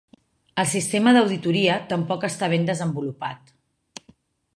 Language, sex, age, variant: Catalan, female, 40-49, Septentrional